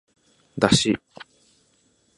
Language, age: Japanese, 19-29